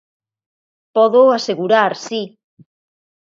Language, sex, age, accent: Galician, female, 40-49, Normativo (estándar)